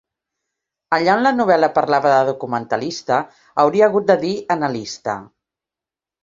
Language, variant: Catalan, Central